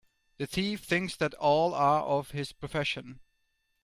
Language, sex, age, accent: English, male, 40-49, England English